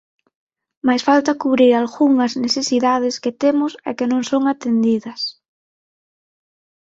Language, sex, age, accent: Galician, female, 19-29, Atlántico (seseo e gheada); Normativo (estándar)